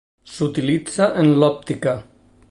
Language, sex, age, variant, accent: Catalan, male, 60-69, Nord-Occidental, nord-occidental